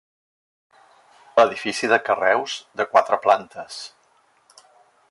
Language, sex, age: Catalan, male, 50-59